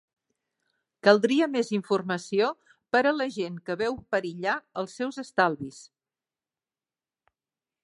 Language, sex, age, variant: Catalan, female, 60-69, Central